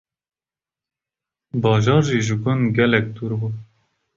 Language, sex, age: Kurdish, male, 19-29